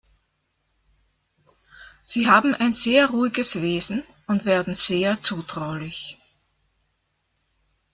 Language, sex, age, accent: German, female, 50-59, Österreichisches Deutsch